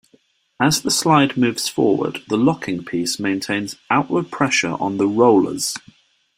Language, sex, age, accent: English, male, 30-39, England English